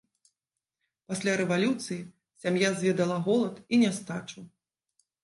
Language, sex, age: Belarusian, female, 40-49